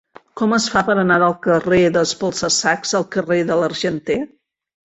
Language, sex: Catalan, female